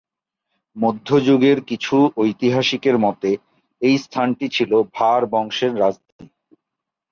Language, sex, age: Bengali, male, 40-49